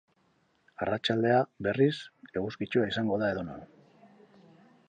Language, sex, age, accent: Basque, male, 50-59, Mendebalekoa (Araba, Bizkaia, Gipuzkoako mendebaleko herri batzuk)